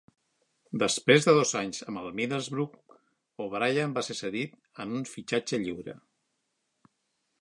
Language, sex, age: Catalan, male, 50-59